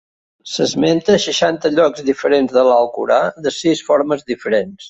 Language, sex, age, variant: Catalan, male, 60-69, Central